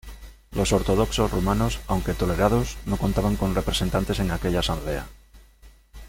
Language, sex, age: Spanish, male, 40-49